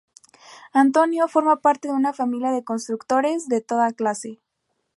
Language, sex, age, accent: Spanish, female, 19-29, México